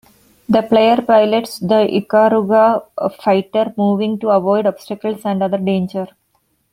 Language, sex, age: English, female, 40-49